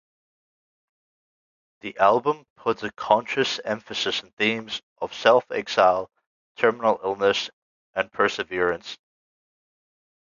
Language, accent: English, United States English; New Zealand English